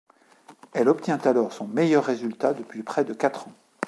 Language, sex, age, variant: French, male, 40-49, Français de métropole